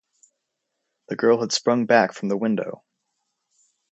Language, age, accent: English, 19-29, United States English